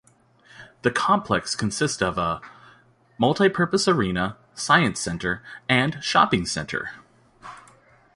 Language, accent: English, United States English